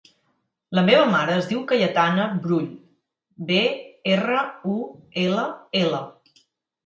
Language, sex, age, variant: Catalan, female, 40-49, Nord-Occidental